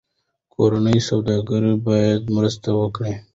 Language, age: Pashto, 19-29